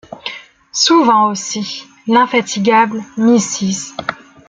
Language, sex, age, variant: French, female, 19-29, Français de métropole